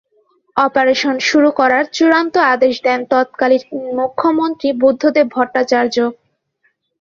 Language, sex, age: Bengali, female, 19-29